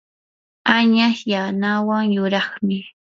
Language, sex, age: Yanahuanca Pasco Quechua, female, 19-29